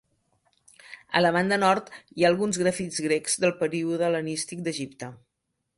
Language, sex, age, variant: Catalan, female, 50-59, Central